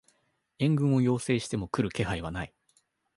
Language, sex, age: Japanese, male, 19-29